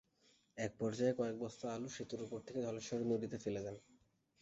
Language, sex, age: Bengali, male, 19-29